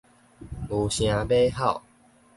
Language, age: Min Nan Chinese, 19-29